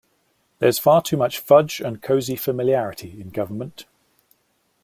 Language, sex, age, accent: English, male, 40-49, England English